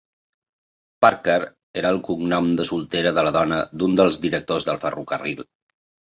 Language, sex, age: Catalan, male, 40-49